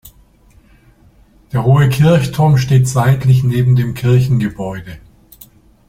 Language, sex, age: German, male, 60-69